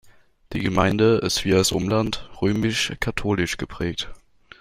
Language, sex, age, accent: German, male, under 19, Deutschland Deutsch